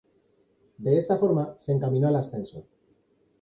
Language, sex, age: Spanish, male, 40-49